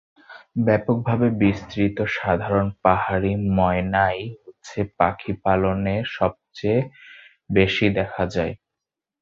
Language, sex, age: Bengali, male, 19-29